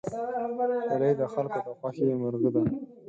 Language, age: Pashto, 19-29